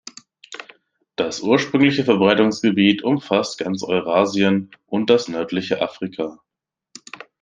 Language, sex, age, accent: German, male, 19-29, Deutschland Deutsch